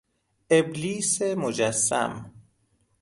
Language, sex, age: Persian, male, 30-39